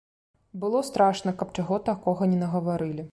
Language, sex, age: Belarusian, female, 30-39